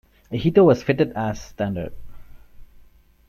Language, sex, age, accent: English, male, 30-39, India and South Asia (India, Pakistan, Sri Lanka)